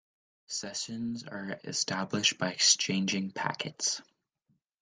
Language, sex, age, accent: English, male, under 19, United States English